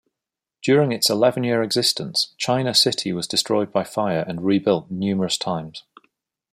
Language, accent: English, England English